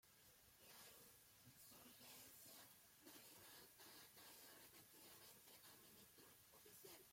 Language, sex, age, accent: Spanish, female, 30-39, Caribe: Cuba, Venezuela, Puerto Rico, República Dominicana, Panamá, Colombia caribeña, México caribeño, Costa del golfo de México